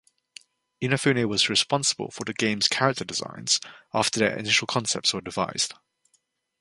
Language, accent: English, England English